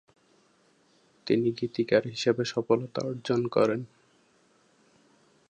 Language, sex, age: Bengali, male, 19-29